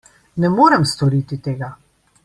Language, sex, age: Slovenian, female, 50-59